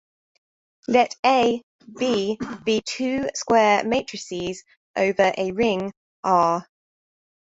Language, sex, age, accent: English, female, 30-39, England English